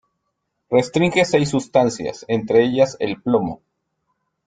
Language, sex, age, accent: Spanish, male, 40-49, México